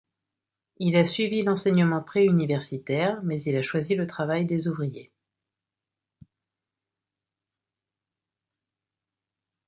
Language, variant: French, Français de métropole